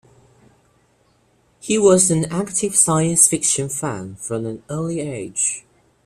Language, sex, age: English, male, under 19